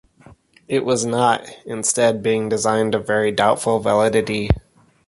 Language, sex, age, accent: English, male, 30-39, United States English